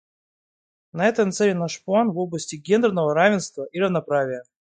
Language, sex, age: Russian, male, 19-29